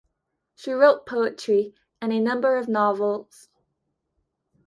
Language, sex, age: English, female, under 19